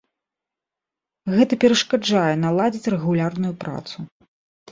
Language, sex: Belarusian, female